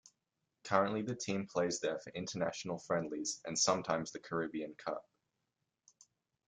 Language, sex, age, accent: English, male, under 19, Australian English